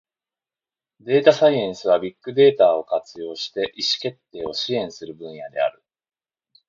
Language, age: Japanese, 30-39